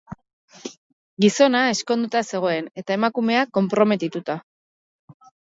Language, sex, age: Basque, female, 40-49